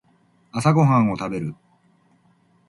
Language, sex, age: Japanese, male, 50-59